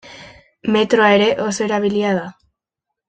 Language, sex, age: Basque, female, under 19